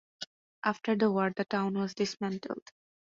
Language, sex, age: English, female, 19-29